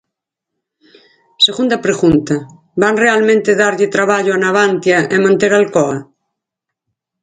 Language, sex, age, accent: Galician, female, 40-49, Central (gheada)